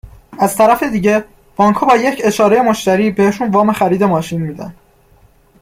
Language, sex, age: Persian, male, under 19